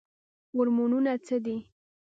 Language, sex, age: Pashto, female, 19-29